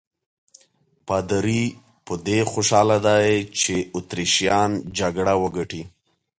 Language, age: Pashto, 30-39